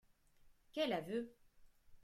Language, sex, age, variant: French, male, 19-29, Français de métropole